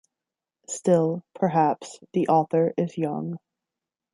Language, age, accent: English, 30-39, United States English